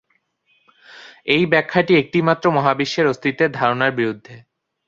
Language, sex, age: Bengali, male, 19-29